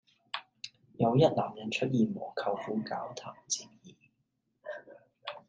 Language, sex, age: Cantonese, male, 19-29